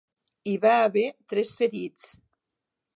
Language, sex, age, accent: Catalan, female, 60-69, occidental